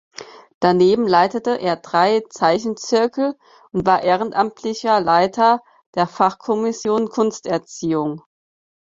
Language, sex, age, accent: German, female, 19-29, Deutschland Deutsch